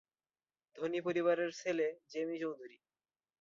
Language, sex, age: Bengali, male, under 19